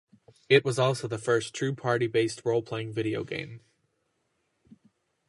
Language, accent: English, United States English